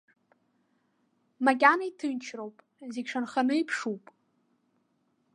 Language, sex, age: Abkhazian, female, under 19